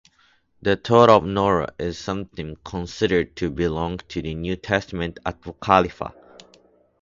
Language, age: English, 19-29